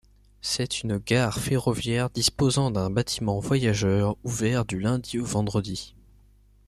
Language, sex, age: French, male, under 19